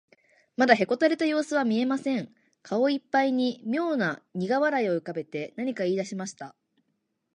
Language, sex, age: Japanese, female, 19-29